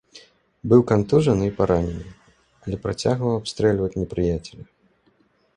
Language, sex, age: Belarusian, male, 30-39